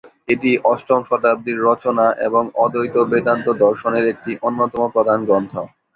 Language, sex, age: Bengali, male, 19-29